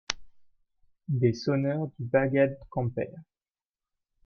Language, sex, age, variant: French, male, 19-29, Français de métropole